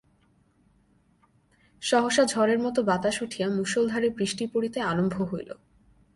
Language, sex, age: Bengali, female, 19-29